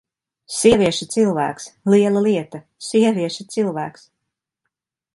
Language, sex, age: Latvian, female, 50-59